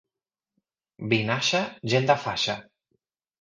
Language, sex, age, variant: Catalan, male, 40-49, Central